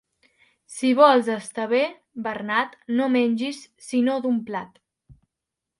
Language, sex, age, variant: Catalan, female, under 19, Central